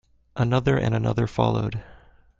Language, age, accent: English, 19-29, United States English